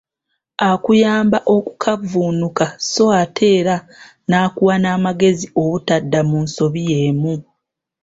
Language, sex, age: Ganda, female, 19-29